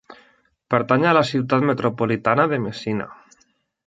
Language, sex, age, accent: Catalan, male, 19-29, valencià